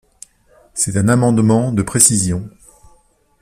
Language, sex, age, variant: French, male, 50-59, Français de métropole